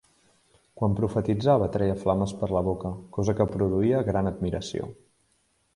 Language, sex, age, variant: Catalan, male, 19-29, Septentrional